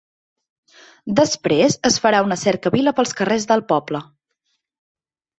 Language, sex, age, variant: Catalan, female, 30-39, Central